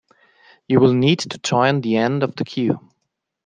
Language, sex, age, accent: English, male, 40-49, England English